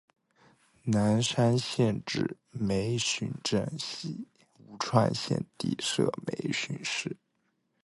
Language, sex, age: Chinese, male, 19-29